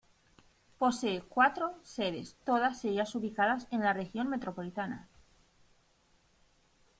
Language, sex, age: Spanish, female, 30-39